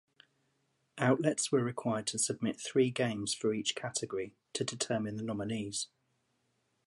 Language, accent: English, England English